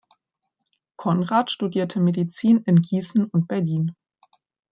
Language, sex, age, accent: German, female, 30-39, Deutschland Deutsch